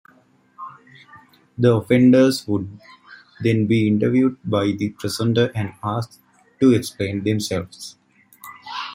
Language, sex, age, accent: English, male, 19-29, United States English